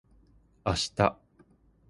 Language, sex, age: Japanese, male, 19-29